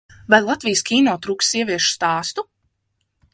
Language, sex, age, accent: Latvian, female, 19-29, Riga